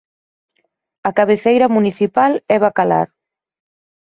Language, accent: Galician, Normativo (estándar)